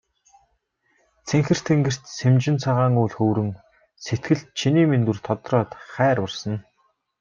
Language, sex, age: Mongolian, male, 19-29